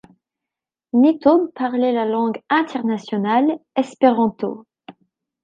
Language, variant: French, Français de métropole